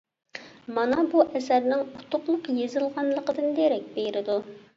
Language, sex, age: Uyghur, female, 19-29